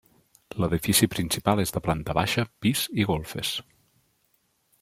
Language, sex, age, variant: Catalan, male, 40-49, Central